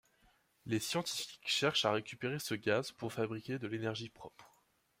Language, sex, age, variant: French, male, 19-29, Français de métropole